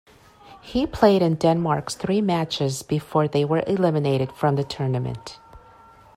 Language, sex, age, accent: English, female, 40-49, United States English